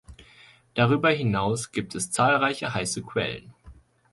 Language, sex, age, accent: German, male, 19-29, Deutschland Deutsch